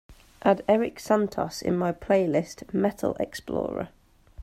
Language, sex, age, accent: English, female, 30-39, England English